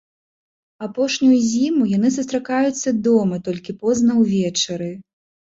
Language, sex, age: Belarusian, female, 19-29